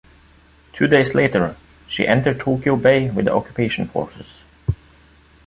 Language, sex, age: English, male, 30-39